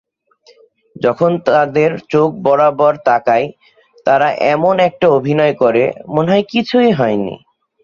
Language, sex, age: Bengali, male, 19-29